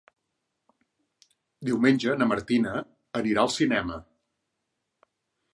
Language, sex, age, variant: Catalan, male, 40-49, Central